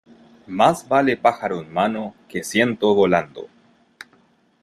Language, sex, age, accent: Spanish, male, 19-29, Chileno: Chile, Cuyo